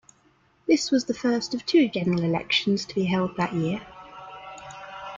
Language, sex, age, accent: English, female, 30-39, England English